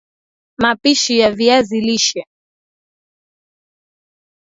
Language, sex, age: Swahili, female, 19-29